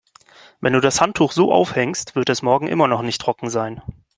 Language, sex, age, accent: German, male, 19-29, Deutschland Deutsch